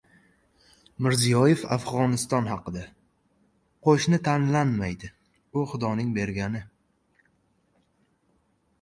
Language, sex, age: Uzbek, male, 19-29